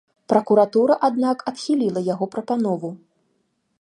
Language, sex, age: Belarusian, female, 30-39